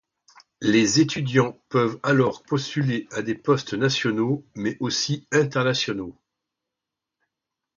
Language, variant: French, Français de métropole